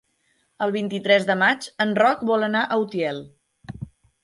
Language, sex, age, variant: Catalan, female, 19-29, Central